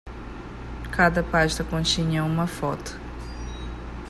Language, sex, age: Portuguese, female, 30-39